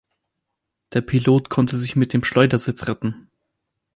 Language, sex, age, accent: German, male, 19-29, Deutschland Deutsch